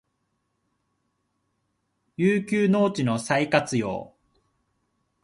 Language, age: Japanese, 19-29